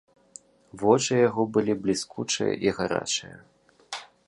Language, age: Belarusian, 30-39